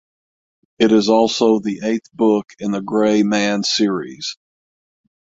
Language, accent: English, United States English; southern United States